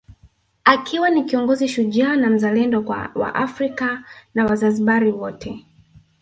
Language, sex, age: Swahili, female, 19-29